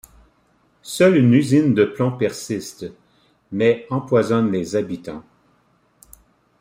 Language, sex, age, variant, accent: French, male, 50-59, Français d'Amérique du Nord, Français du Canada